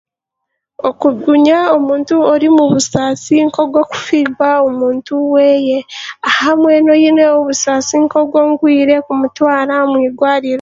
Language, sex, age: Chiga, female, 19-29